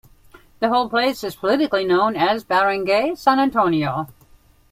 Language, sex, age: English, female, 60-69